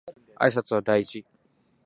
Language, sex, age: Japanese, male, under 19